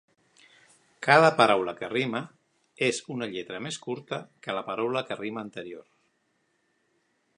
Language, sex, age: Catalan, male, 50-59